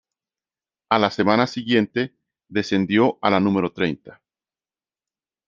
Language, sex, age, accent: Spanish, male, 40-49, México